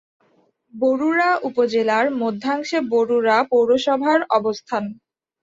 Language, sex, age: Bengali, female, 19-29